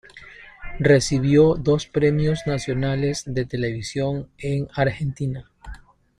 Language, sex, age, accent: Spanish, male, 30-39, Andino-Pacífico: Colombia, Perú, Ecuador, oeste de Bolivia y Venezuela andina